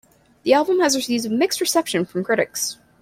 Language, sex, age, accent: English, female, under 19, United States English